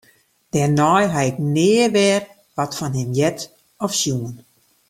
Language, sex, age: Western Frisian, female, 50-59